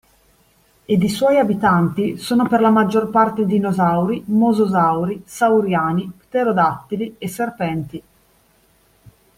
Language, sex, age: Italian, female, 30-39